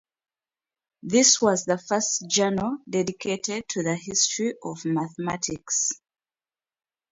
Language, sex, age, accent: English, female, 30-39, United States English